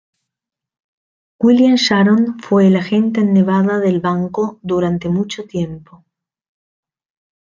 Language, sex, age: Spanish, female, 50-59